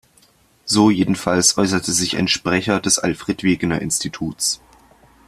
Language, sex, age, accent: German, male, under 19, Deutschland Deutsch